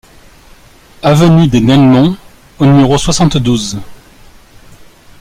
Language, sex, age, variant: French, male, 40-49, Français de métropole